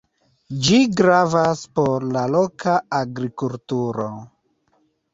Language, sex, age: Esperanto, male, 40-49